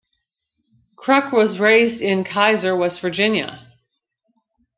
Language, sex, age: English, female, 50-59